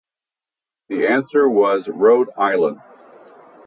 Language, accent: English, United States English